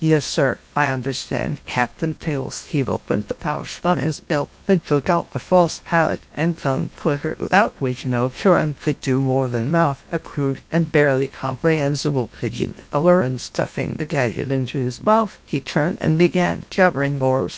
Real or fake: fake